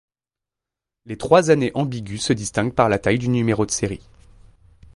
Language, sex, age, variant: French, male, 30-39, Français de métropole